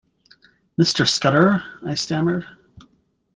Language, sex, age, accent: English, male, 30-39, United States English